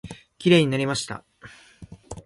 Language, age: Japanese, under 19